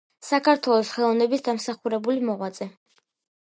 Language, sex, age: Georgian, female, under 19